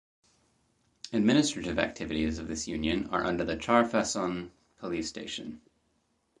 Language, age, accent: English, 30-39, United States English